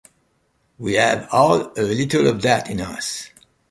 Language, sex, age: English, male, 60-69